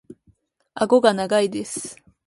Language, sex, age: Japanese, female, 19-29